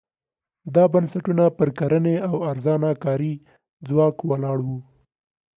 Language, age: Pashto, 19-29